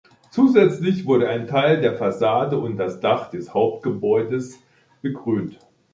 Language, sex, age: German, male, 50-59